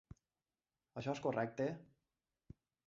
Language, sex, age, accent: Catalan, male, 30-39, valencià